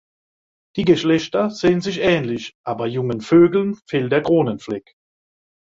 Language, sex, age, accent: German, male, 60-69, Deutschland Deutsch